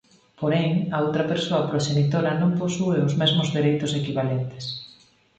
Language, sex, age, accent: Galician, female, 40-49, Normativo (estándar)